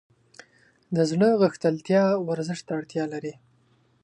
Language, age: Pashto, 19-29